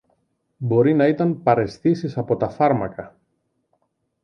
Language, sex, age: Greek, male, 40-49